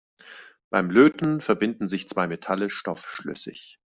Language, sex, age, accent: German, male, 40-49, Deutschland Deutsch